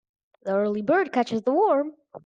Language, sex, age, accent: English, male, under 19, United States English